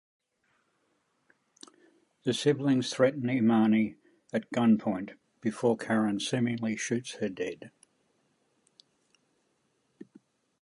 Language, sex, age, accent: English, male, 70-79, Australian English